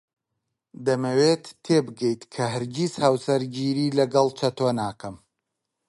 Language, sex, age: Central Kurdish, male, 30-39